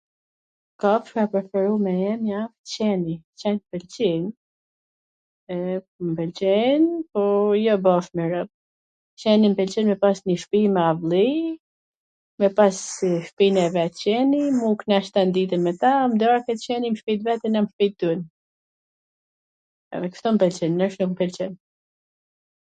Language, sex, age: Gheg Albanian, female, 40-49